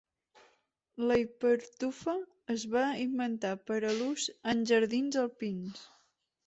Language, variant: Catalan, Central